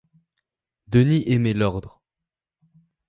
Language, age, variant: French, under 19, Français de métropole